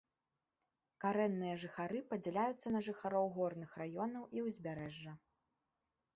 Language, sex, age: Belarusian, female, 19-29